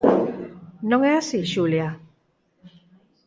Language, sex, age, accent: Galician, female, 40-49, Normativo (estándar)